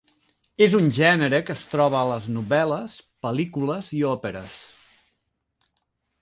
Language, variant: Catalan, Central